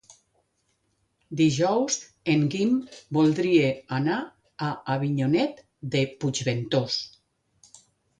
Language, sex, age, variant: Catalan, female, 50-59, Nord-Occidental